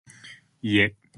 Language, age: English, 19-29